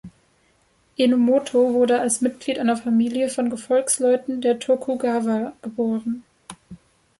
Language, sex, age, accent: German, female, under 19, Deutschland Deutsch